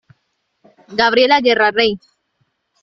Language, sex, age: Spanish, female, under 19